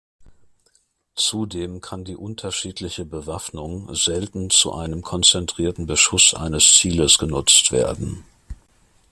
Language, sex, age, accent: German, male, 50-59, Deutschland Deutsch